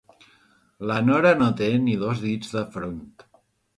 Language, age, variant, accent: Catalan, 50-59, Central, central